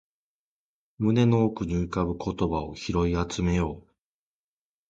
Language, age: Japanese, 40-49